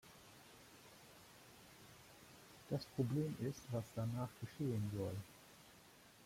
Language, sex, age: German, male, 50-59